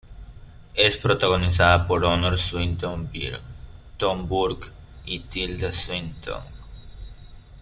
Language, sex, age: Spanish, male, under 19